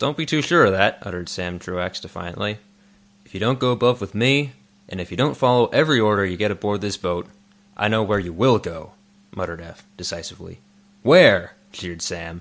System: none